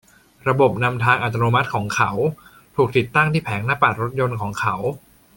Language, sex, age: Thai, male, 19-29